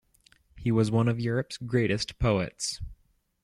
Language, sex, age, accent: English, male, 19-29, United States English